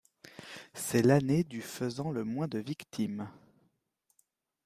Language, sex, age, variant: French, male, 30-39, Français de métropole